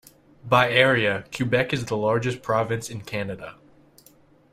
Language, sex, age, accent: English, male, 19-29, United States English